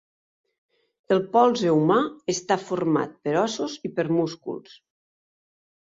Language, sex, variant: Catalan, female, Nord-Occidental